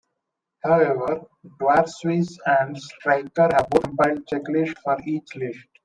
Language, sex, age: English, male, 19-29